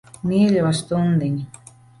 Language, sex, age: Latvian, female, 50-59